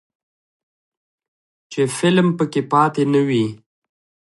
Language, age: Pashto, 19-29